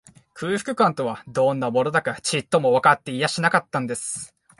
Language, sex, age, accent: Japanese, male, 19-29, 標準語